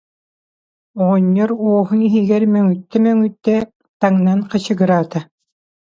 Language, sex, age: Yakut, female, 50-59